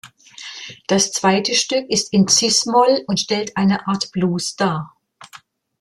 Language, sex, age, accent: German, female, 60-69, Deutschland Deutsch